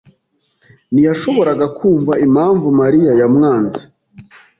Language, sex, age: Kinyarwanda, male, 19-29